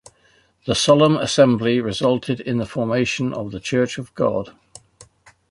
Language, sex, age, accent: English, male, 60-69, England English